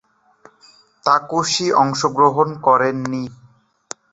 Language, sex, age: Bengali, male, 19-29